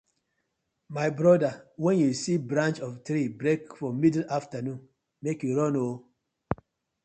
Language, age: Nigerian Pidgin, 40-49